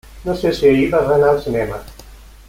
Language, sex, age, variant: Catalan, male, 60-69, Central